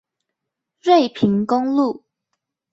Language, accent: Chinese, 出生地：桃園市